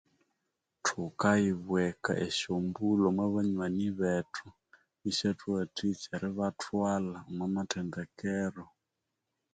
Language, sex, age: Konzo, male, 30-39